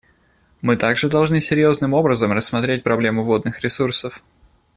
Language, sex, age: Russian, male, 19-29